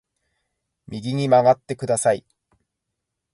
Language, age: Japanese, 30-39